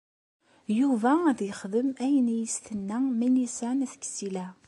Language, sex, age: Kabyle, female, 30-39